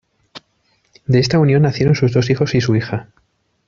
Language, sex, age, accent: Spanish, male, 40-49, España: Centro-Sur peninsular (Madrid, Toledo, Castilla-La Mancha)